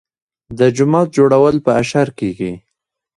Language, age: Pashto, 19-29